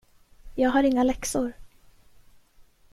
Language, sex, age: Swedish, female, 19-29